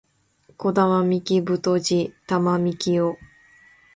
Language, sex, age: Japanese, female, 19-29